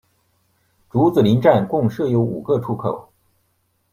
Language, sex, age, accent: Chinese, male, 40-49, 出生地：山东省